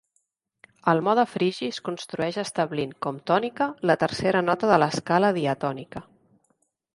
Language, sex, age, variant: Catalan, female, 40-49, Central